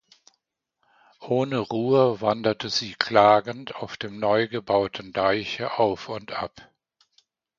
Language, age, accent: German, 70-79, Deutschland Deutsch